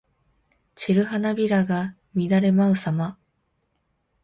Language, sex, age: Japanese, female, 19-29